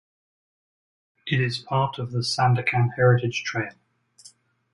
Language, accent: English, England English